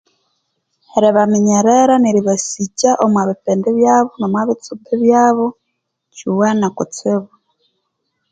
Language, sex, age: Konzo, female, 30-39